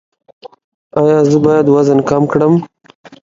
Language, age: Pashto, 19-29